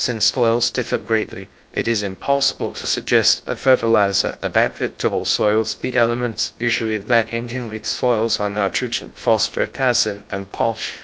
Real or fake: fake